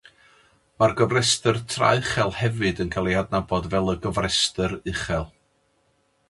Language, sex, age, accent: Welsh, male, 40-49, Y Deyrnas Unedig Cymraeg